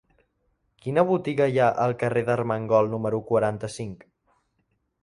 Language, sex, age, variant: Catalan, male, under 19, Central